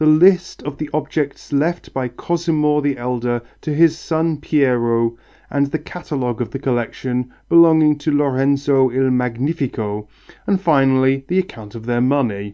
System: none